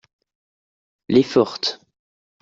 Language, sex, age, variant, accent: French, male, 19-29, Français d'Europe, Français de Suisse